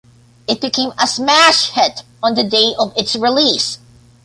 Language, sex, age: English, male, 19-29